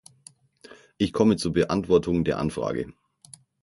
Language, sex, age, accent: German, male, 40-49, Deutschland Deutsch; Österreichisches Deutsch